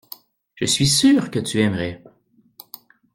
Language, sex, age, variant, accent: French, male, 30-39, Français d'Amérique du Nord, Français du Canada